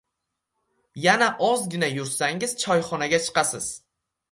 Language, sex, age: Uzbek, male, 19-29